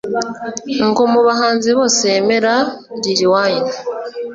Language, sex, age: Kinyarwanda, female, 40-49